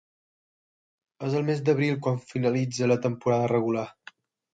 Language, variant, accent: Catalan, Balear, menorquí